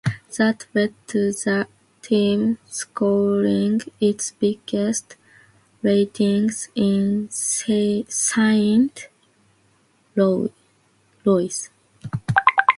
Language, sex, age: English, female, 19-29